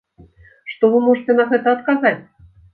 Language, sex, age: Belarusian, female, 40-49